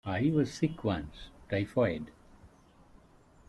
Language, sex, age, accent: English, male, 40-49, India and South Asia (India, Pakistan, Sri Lanka)